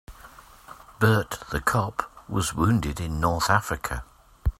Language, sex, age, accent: English, male, 50-59, England English